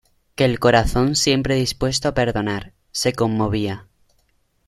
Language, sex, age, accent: Spanish, male, under 19, España: Sur peninsular (Andalucia, Extremadura, Murcia)